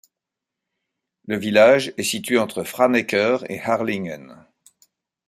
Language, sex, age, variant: French, male, 60-69, Français de métropole